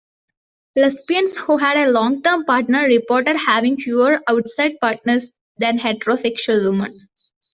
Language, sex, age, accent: English, female, 19-29, India and South Asia (India, Pakistan, Sri Lanka)